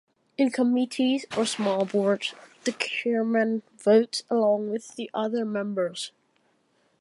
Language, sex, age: English, male, under 19